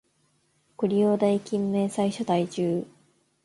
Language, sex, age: Japanese, female, 30-39